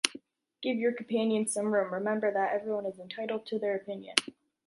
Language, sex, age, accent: English, female, 19-29, United States English